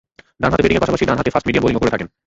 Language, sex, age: Bengali, male, 19-29